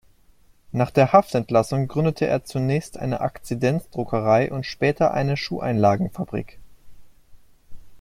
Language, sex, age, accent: German, male, 19-29, Deutschland Deutsch